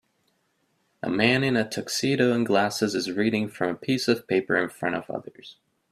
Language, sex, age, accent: English, male, 19-29, United States English